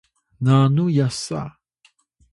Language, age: Atayal, 30-39